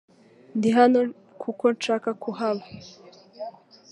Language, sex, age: Kinyarwanda, female, 19-29